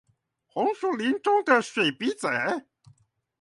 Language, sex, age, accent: Chinese, male, 19-29, 出生地：臺北市